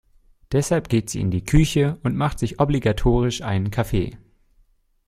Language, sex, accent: German, male, Deutschland Deutsch